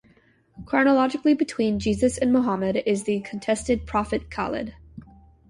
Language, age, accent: English, 19-29, United States English